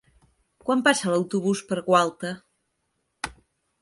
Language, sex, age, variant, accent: Catalan, female, 30-39, Central, Girona